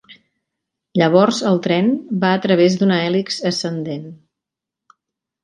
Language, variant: Catalan, Central